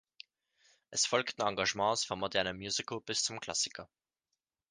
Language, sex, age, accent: German, male, 19-29, Österreichisches Deutsch